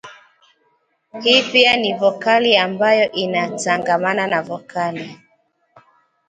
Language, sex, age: Swahili, female, 19-29